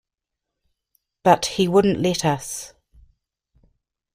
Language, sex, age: English, female, 40-49